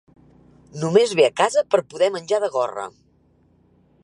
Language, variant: Catalan, Central